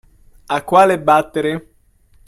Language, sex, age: Italian, male, 19-29